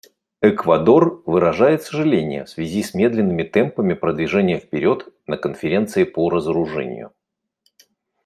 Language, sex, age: Russian, male, 40-49